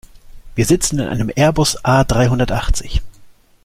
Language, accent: German, Deutschland Deutsch